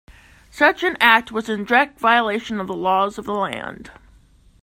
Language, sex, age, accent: English, female, 30-39, United States English